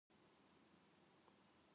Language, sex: Japanese, female